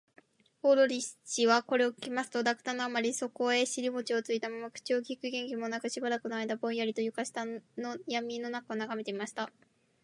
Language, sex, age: Japanese, female, 19-29